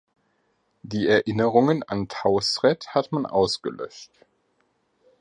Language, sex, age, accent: German, male, 30-39, Deutschland Deutsch